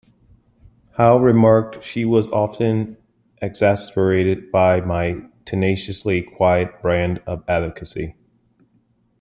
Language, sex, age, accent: English, male, 40-49, United States English